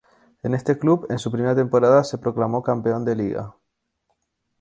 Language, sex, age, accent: Spanish, male, 19-29, España: Islas Canarias